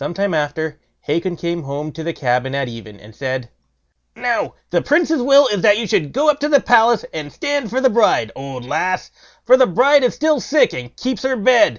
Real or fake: real